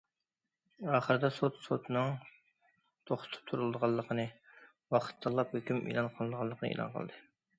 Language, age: Uyghur, 19-29